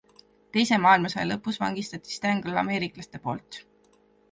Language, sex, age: Estonian, female, 19-29